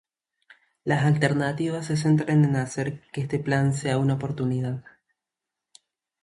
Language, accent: Spanish, Rioplatense: Argentina, Uruguay, este de Bolivia, Paraguay